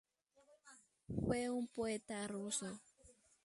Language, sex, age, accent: Spanish, female, under 19, México